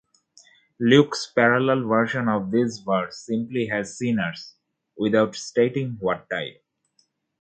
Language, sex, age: English, male, 30-39